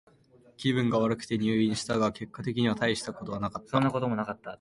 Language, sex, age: Japanese, male, 19-29